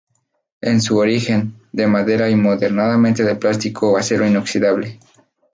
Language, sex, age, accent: Spanish, male, 19-29, México